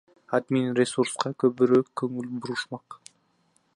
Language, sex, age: Kyrgyz, female, 19-29